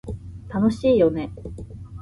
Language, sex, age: Japanese, female, 19-29